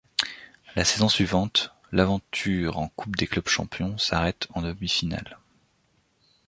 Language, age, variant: French, 30-39, Français de métropole